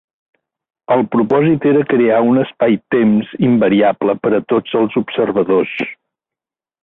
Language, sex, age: Catalan, male, 50-59